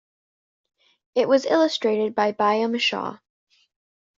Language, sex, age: English, female, under 19